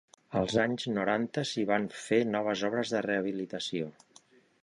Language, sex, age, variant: Catalan, male, 50-59, Central